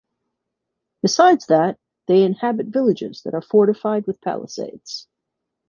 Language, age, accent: English, 40-49, United States English